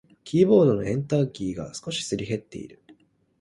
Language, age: Japanese, 19-29